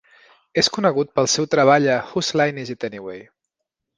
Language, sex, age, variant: Catalan, male, 30-39, Central